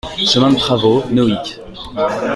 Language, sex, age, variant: French, male, 19-29, Français de métropole